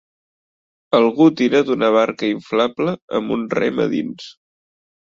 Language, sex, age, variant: Catalan, male, 19-29, Central